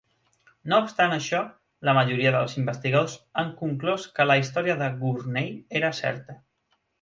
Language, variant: Catalan, Central